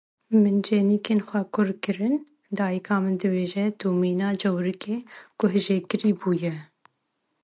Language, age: Kurdish, 30-39